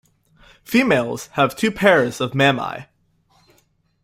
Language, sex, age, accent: English, male, under 19, United States English